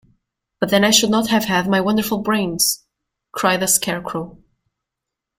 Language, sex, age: English, female, 19-29